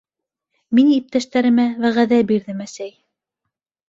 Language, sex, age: Bashkir, female, 19-29